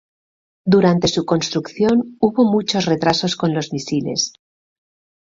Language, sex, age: Spanish, female, 50-59